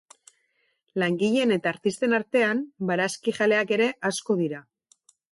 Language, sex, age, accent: Basque, female, 40-49, Mendebalekoa (Araba, Bizkaia, Gipuzkoako mendebaleko herri batzuk)